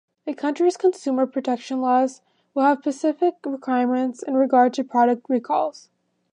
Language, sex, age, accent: English, female, under 19, United States English